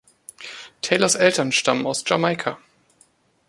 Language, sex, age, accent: German, male, 30-39, Deutschland Deutsch